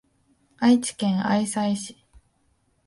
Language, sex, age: Japanese, female, 19-29